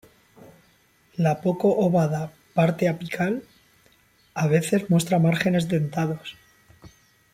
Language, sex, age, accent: Spanish, male, 30-39, España: Centro-Sur peninsular (Madrid, Toledo, Castilla-La Mancha)